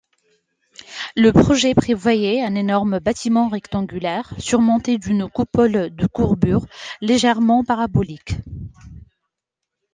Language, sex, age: French, female, 19-29